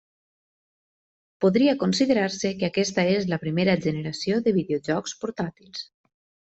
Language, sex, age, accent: Catalan, female, 19-29, valencià